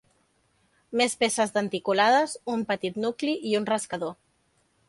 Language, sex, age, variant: Catalan, female, 40-49, Central